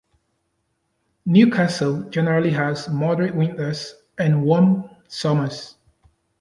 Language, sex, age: English, male, 30-39